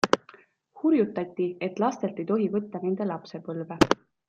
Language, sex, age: Estonian, female, 19-29